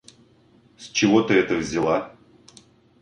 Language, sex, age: Russian, male, 40-49